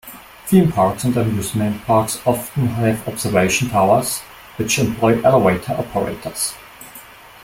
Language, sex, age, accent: English, male, 19-29, England English